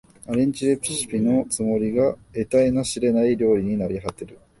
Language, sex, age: Japanese, male, 19-29